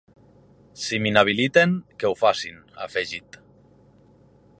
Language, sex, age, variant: Catalan, male, 30-39, Nord-Occidental